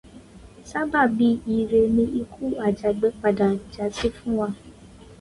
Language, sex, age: Yoruba, female, 19-29